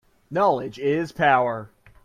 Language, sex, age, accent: English, male, 19-29, United States English